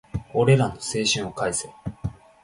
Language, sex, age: Japanese, male, under 19